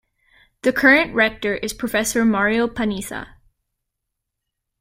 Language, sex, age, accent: English, female, under 19, United States English